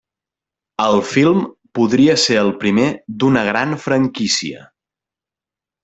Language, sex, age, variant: Catalan, male, 19-29, Central